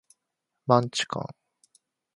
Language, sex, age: Japanese, male, 19-29